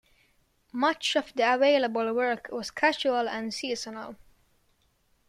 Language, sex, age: English, male, under 19